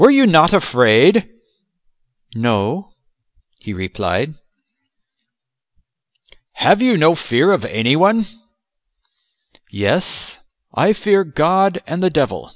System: none